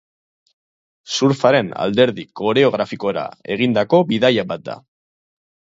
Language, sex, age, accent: Basque, male, 30-39, Mendebalekoa (Araba, Bizkaia, Gipuzkoako mendebaleko herri batzuk)